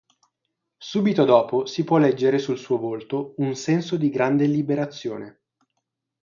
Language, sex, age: Italian, male, 19-29